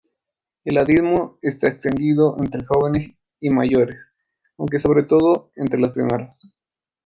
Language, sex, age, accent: Spanish, male, 19-29, Andino-Pacífico: Colombia, Perú, Ecuador, oeste de Bolivia y Venezuela andina